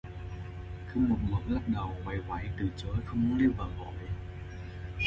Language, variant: Vietnamese, Sài Gòn